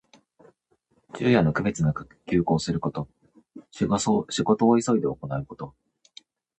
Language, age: Japanese, 19-29